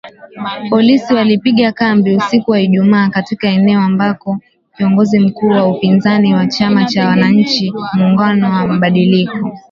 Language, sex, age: Swahili, female, 19-29